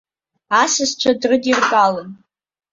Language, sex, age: Abkhazian, female, under 19